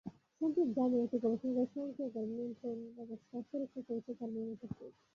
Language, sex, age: Bengali, female, 19-29